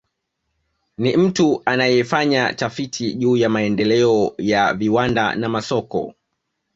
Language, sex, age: Swahili, male, 19-29